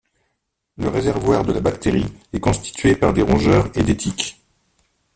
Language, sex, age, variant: French, male, 50-59, Français de métropole